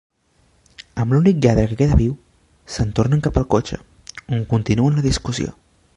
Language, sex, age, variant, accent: Catalan, male, under 19, Central, central